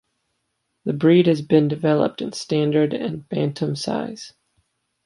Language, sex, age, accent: English, male, 19-29, United States English